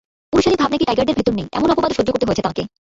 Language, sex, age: Bengali, female, 30-39